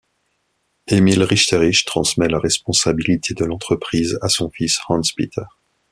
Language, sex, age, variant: French, male, 30-39, Français de métropole